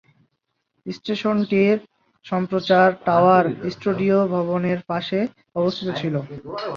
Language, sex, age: Bengali, male, 40-49